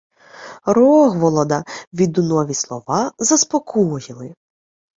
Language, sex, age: Ukrainian, female, 19-29